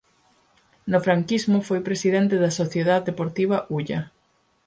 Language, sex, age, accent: Galician, female, 19-29, Normativo (estándar)